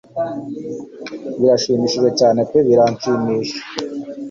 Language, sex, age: Kinyarwanda, male, 19-29